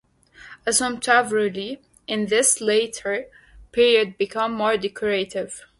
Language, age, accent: English, 30-39, United States English